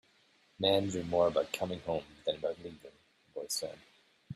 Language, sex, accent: English, male, United States English